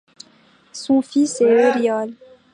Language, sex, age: French, female, 19-29